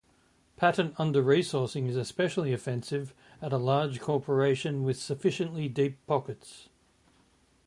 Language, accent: English, Australian English